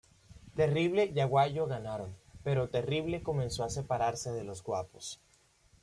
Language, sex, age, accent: Spanish, male, 19-29, Caribe: Cuba, Venezuela, Puerto Rico, República Dominicana, Panamá, Colombia caribeña, México caribeño, Costa del golfo de México